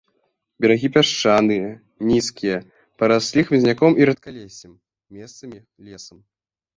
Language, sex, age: Belarusian, male, under 19